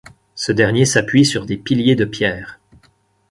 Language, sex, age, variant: French, male, 30-39, Français de métropole